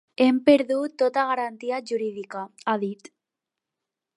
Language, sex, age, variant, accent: Catalan, female, under 19, Alacantí, aprenent (recent, des del castellà)